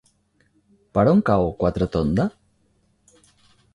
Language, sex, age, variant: Catalan, male, 50-59, Central